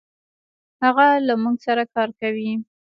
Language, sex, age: Pashto, female, 19-29